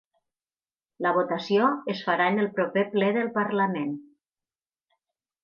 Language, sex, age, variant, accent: Catalan, female, 50-59, Nord-Occidental, Tortosí